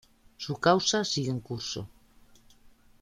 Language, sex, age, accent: Spanish, male, 30-39, España: Centro-Sur peninsular (Madrid, Toledo, Castilla-La Mancha)